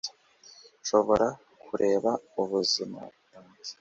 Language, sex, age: Kinyarwanda, male, 40-49